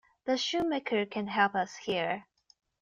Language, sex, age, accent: English, female, 30-39, United States English